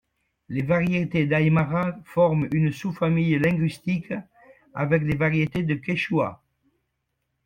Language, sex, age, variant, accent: French, male, 70-79, Français d'Amérique du Nord, Français du Canada